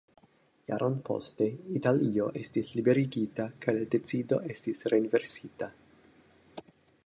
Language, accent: Esperanto, Internacia